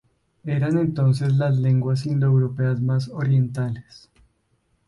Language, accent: Spanish, Caribe: Cuba, Venezuela, Puerto Rico, República Dominicana, Panamá, Colombia caribeña, México caribeño, Costa del golfo de México